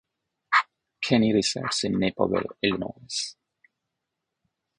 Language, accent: English, India and South Asia (India, Pakistan, Sri Lanka)